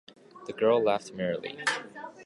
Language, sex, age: English, male, 19-29